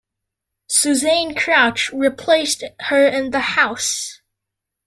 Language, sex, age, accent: English, male, under 19, United States English